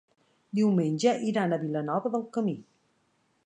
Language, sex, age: Catalan, female, 50-59